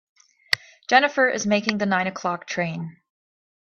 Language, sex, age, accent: English, female, 19-29, United States English